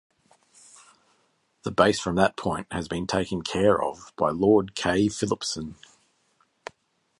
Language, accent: English, Australian English